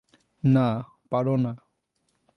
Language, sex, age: Bengali, male, 19-29